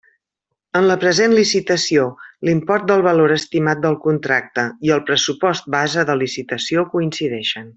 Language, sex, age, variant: Catalan, female, 50-59, Central